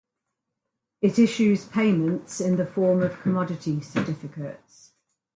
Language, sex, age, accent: English, female, 60-69, England English